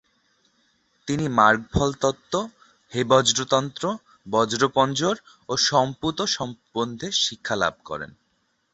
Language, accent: Bengali, প্রমিত